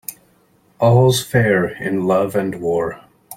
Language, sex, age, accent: English, male, 19-29, United States English